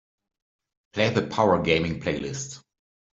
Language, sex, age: English, male, 50-59